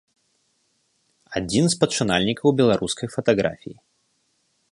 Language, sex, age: Belarusian, male, 19-29